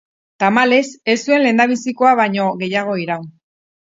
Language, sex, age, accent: Basque, female, 40-49, Erdialdekoa edo Nafarra (Gipuzkoa, Nafarroa)